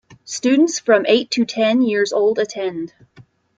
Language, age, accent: English, 30-39, United States English